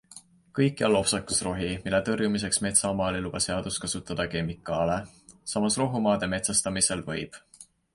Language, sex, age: Estonian, male, 19-29